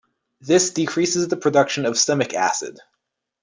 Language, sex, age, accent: English, male, 19-29, United States English